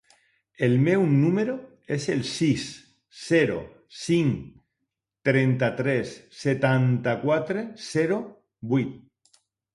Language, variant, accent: Catalan, Alacantí, aprenent (recent, des del castellà)